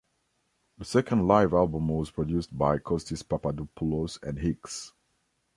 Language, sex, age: English, male, 19-29